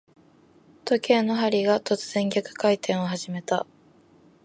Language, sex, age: Japanese, female, 19-29